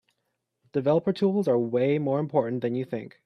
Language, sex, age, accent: English, male, 19-29, United States English